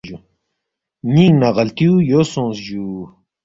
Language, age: Balti, 30-39